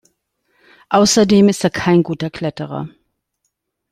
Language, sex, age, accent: German, female, 40-49, Deutschland Deutsch